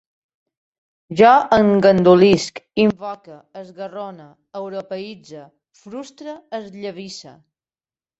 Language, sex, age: Catalan, female, 50-59